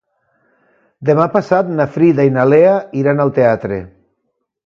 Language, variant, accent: Catalan, Valencià meridional, valencià